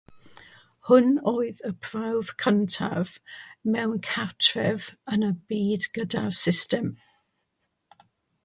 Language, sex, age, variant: Welsh, female, 60-69, South-Western Welsh